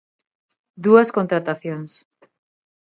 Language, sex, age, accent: Galician, female, 30-39, Normativo (estándar); Neofalante